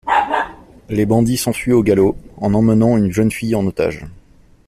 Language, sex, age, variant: French, male, 30-39, Français de métropole